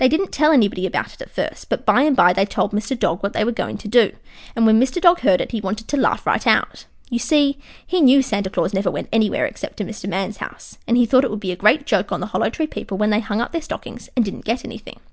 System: none